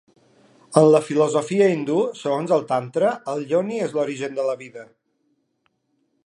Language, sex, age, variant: Catalan, male, 40-49, Balear